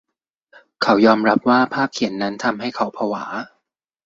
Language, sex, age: Thai, male, 19-29